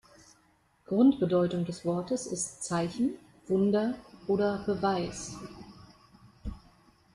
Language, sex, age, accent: German, female, 19-29, Deutschland Deutsch